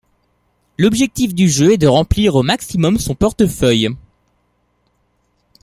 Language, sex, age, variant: French, male, under 19, Français de métropole